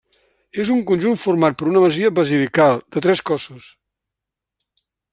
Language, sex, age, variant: Catalan, male, 70-79, Central